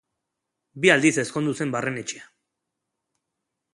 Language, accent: Basque, Erdialdekoa edo Nafarra (Gipuzkoa, Nafarroa)